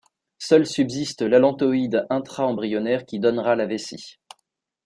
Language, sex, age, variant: French, male, 19-29, Français de métropole